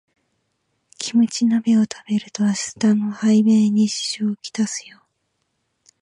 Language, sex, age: Japanese, female, 19-29